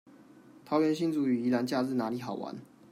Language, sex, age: Chinese, male, 19-29